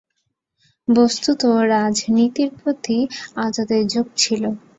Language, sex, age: Bengali, female, 19-29